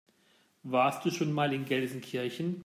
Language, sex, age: German, male, 40-49